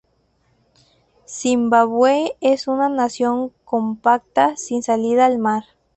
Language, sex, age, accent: Spanish, male, 19-29, México